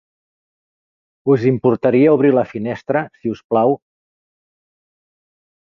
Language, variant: Catalan, Central